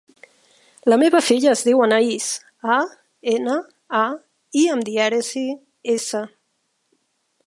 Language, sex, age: Catalan, female, 50-59